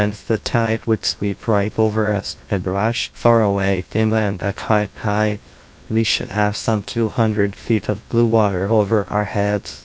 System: TTS, GlowTTS